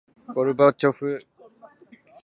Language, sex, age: Japanese, male, under 19